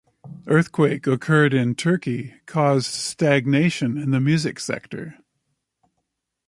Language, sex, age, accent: English, male, 60-69, Canadian English